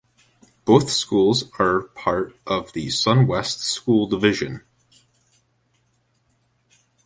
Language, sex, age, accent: English, male, 19-29, United States English